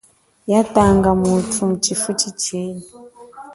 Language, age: Chokwe, 40-49